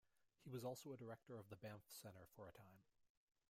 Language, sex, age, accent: English, male, 30-39, United States English